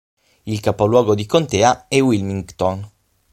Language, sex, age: Italian, male, 19-29